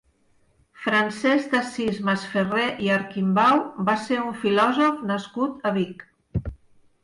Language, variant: Catalan, Nord-Occidental